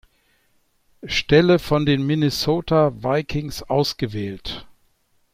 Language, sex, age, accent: German, male, 60-69, Deutschland Deutsch